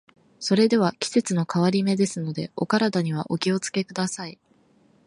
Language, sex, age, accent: Japanese, female, 19-29, 標準語